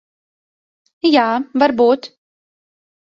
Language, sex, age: Latvian, female, 30-39